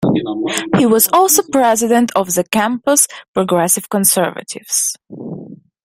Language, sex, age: English, female, 19-29